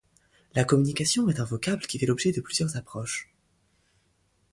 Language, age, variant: French, 19-29, Français de métropole